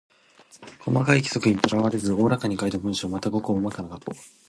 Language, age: Japanese, 19-29